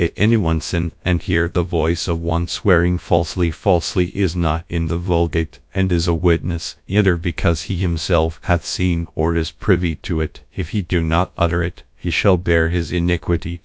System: TTS, GradTTS